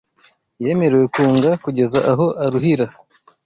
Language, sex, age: Kinyarwanda, male, 19-29